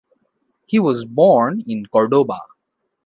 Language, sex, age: English, male, 19-29